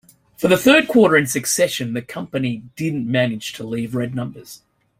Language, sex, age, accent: English, male, 40-49, Australian English